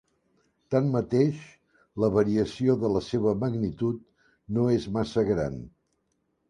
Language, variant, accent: Catalan, Central, balear